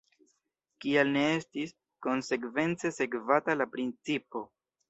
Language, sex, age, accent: Esperanto, male, 19-29, Internacia